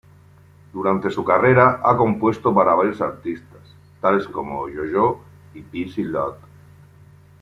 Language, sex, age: Spanish, male, 50-59